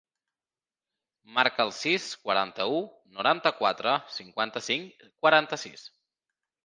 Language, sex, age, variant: Catalan, male, 19-29, Central